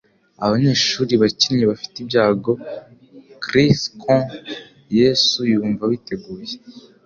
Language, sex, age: Kinyarwanda, male, under 19